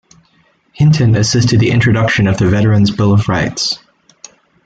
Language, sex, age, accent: English, male, 19-29, United States English